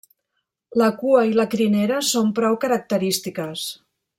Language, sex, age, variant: Catalan, female, 50-59, Central